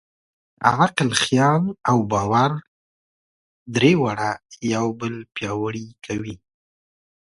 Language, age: Pashto, 40-49